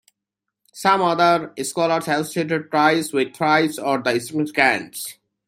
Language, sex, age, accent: English, male, 19-29, United States English